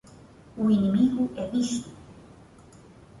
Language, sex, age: Portuguese, female, 30-39